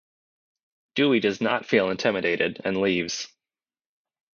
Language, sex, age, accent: English, male, 30-39, United States English